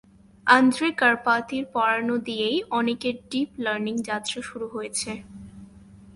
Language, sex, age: Bengali, female, under 19